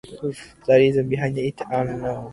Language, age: English, 19-29